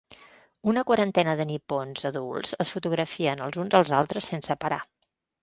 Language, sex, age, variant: Catalan, female, 50-59, Central